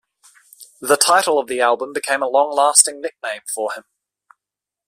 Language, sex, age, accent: English, male, 19-29, Australian English